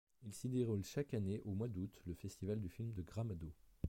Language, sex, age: French, male, 30-39